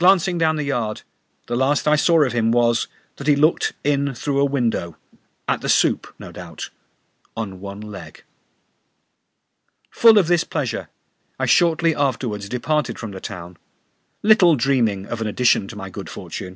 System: none